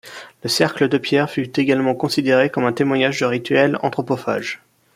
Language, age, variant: French, 19-29, Français de métropole